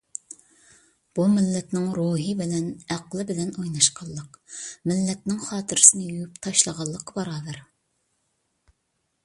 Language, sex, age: Uyghur, female, under 19